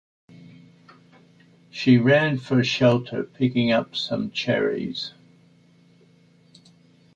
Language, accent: English, Australian English